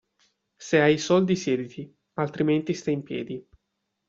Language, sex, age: Italian, male, 30-39